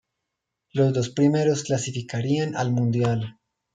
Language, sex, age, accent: Spanish, male, 30-39, Caribe: Cuba, Venezuela, Puerto Rico, República Dominicana, Panamá, Colombia caribeña, México caribeño, Costa del golfo de México